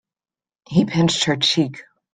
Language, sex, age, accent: English, female, 19-29, United States English